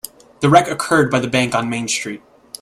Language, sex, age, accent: English, male, 19-29, United States English